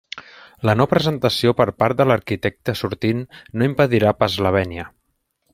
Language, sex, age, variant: Catalan, male, 30-39, Central